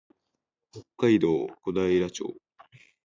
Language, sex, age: Japanese, male, under 19